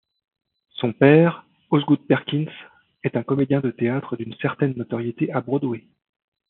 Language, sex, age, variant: French, male, 30-39, Français de métropole